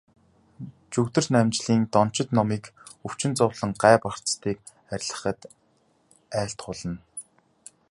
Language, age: Mongolian, 19-29